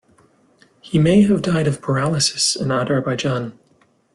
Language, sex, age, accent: English, male, 19-29, Canadian English